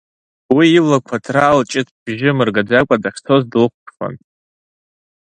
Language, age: Abkhazian, under 19